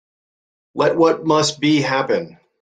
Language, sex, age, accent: English, male, 40-49, United States English